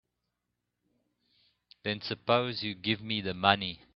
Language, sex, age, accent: English, male, 30-39, Southern African (South Africa, Zimbabwe, Namibia)